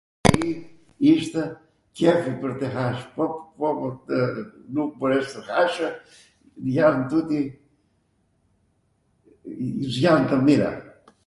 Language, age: Arvanitika Albanian, 70-79